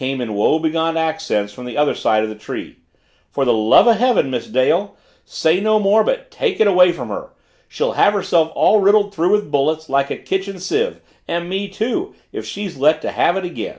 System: none